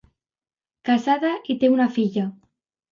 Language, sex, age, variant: Catalan, female, under 19, Alacantí